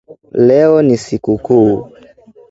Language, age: Swahili, 19-29